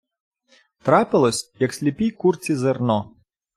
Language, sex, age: Ukrainian, male, 40-49